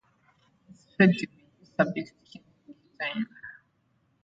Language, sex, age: English, female, 19-29